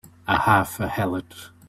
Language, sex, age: English, male, 19-29